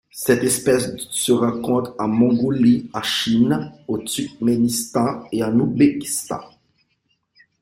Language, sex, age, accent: French, male, 40-49, Français d’Haïti